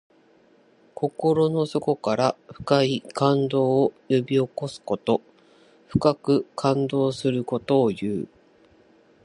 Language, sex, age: Japanese, female, 40-49